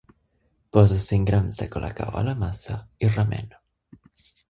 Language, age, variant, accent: Catalan, under 19, Central, central